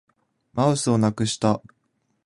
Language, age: Japanese, 19-29